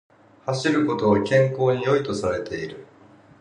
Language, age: Japanese, 50-59